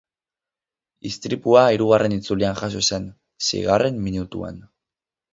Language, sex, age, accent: Basque, male, 19-29, Mendebalekoa (Araba, Bizkaia, Gipuzkoako mendebaleko herri batzuk)